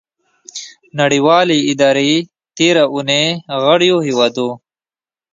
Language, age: Pashto, 19-29